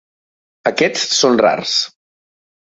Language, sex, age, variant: Catalan, male, 30-39, Central